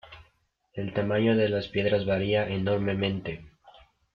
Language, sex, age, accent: Spanish, male, under 19, Andino-Pacífico: Colombia, Perú, Ecuador, oeste de Bolivia y Venezuela andina